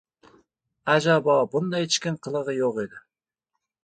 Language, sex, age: Uzbek, male, 19-29